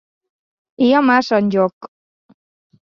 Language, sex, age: Catalan, female, 19-29